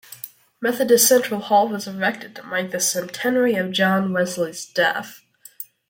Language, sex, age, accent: English, male, under 19, United States English